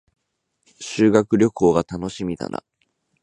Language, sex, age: Japanese, male, 19-29